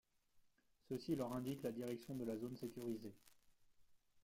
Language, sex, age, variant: French, male, 19-29, Français de métropole